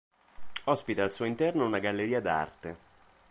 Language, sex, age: Italian, male, 19-29